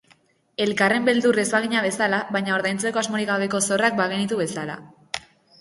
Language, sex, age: Basque, female, under 19